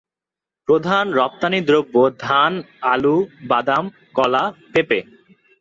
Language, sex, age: Bengali, male, 19-29